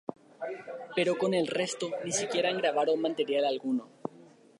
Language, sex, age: Spanish, male, under 19